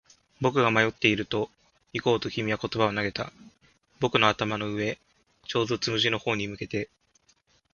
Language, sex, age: Japanese, male, 19-29